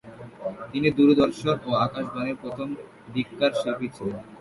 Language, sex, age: Bengali, male, under 19